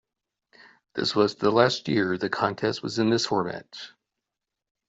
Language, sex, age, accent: English, male, 40-49, United States English